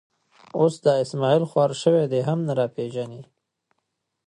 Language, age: Pashto, 30-39